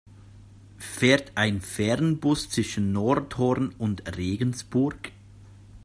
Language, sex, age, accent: German, male, 30-39, Schweizerdeutsch